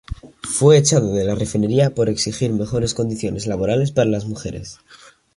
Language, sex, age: Spanish, male, under 19